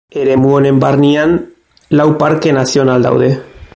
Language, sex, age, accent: Basque, male, 30-39, Erdialdekoa edo Nafarra (Gipuzkoa, Nafarroa)